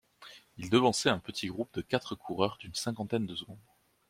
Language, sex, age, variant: French, male, 19-29, Français de métropole